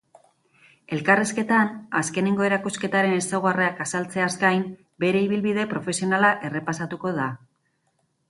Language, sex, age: Basque, female, 40-49